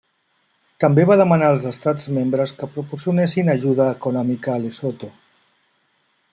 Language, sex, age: Catalan, male, 40-49